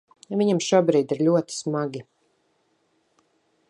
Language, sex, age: Latvian, female, 40-49